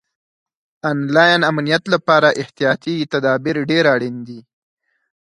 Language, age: Pashto, 19-29